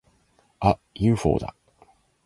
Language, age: Japanese, 19-29